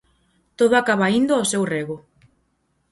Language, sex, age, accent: Galician, female, 19-29, Atlántico (seseo e gheada)